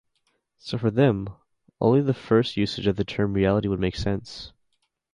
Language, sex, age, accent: English, male, under 19, United States English